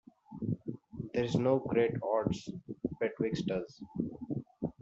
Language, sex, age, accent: English, male, 19-29, India and South Asia (India, Pakistan, Sri Lanka)